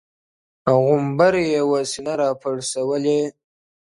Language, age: Pashto, 19-29